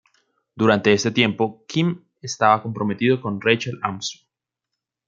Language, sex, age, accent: Spanish, male, 19-29, Andino-Pacífico: Colombia, Perú, Ecuador, oeste de Bolivia y Venezuela andina